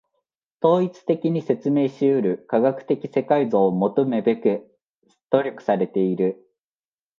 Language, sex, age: Japanese, male, 19-29